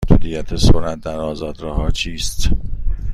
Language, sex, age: Persian, male, 30-39